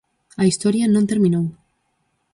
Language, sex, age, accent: Galician, female, 19-29, Oriental (común en zona oriental)